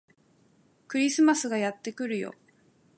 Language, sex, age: Japanese, female, 19-29